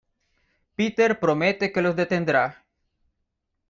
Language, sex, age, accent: Spanish, male, 19-29, América central